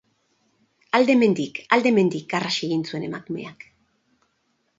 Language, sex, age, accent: Basque, female, 50-59, Erdialdekoa edo Nafarra (Gipuzkoa, Nafarroa)